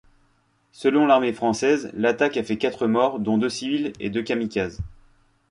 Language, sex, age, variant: French, male, 30-39, Français de métropole